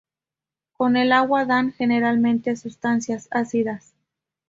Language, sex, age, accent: Spanish, female, 30-39, México